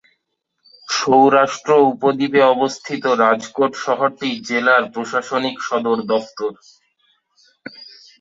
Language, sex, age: Bengali, male, 19-29